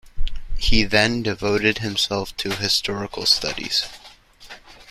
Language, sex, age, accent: English, male, 19-29, United States English